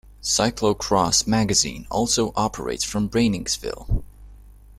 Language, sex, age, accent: English, male, 19-29, United States English